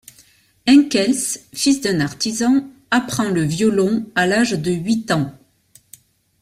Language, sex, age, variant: French, female, 50-59, Français de métropole